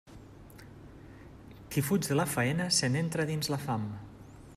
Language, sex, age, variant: Catalan, male, 40-49, Central